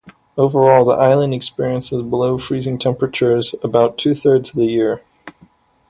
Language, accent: English, United States English